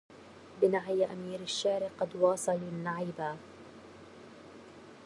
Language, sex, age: Arabic, female, 19-29